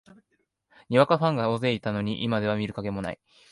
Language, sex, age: Japanese, male, 19-29